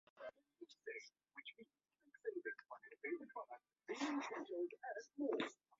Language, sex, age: English, female, 30-39